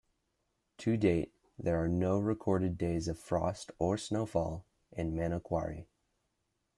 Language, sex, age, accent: English, male, under 19, United States English